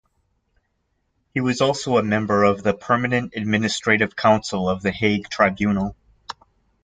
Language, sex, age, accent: English, male, 30-39, United States English